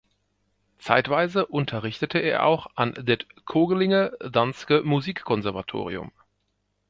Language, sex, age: German, male, 40-49